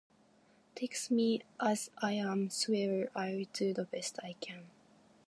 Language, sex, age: Japanese, female, 19-29